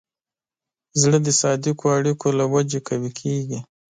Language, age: Pashto, 19-29